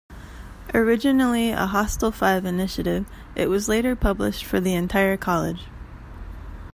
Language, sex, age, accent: English, female, 30-39, United States English